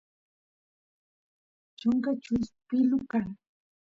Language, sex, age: Santiago del Estero Quichua, female, 50-59